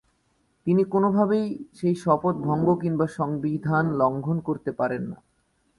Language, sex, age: Bengali, male, 19-29